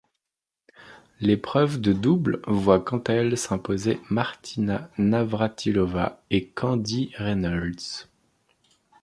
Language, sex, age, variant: French, male, 30-39, Français de métropole